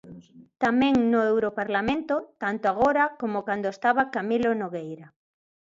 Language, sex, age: Galician, female, 50-59